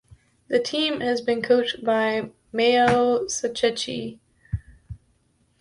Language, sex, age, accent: English, female, 19-29, United States English